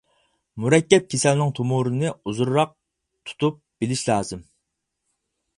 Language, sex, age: Uyghur, male, 19-29